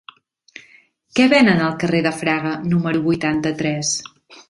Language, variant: Catalan, Central